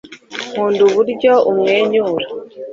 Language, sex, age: Kinyarwanda, female, 30-39